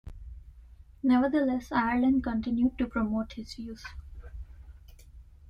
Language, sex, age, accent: English, female, 30-39, India and South Asia (India, Pakistan, Sri Lanka)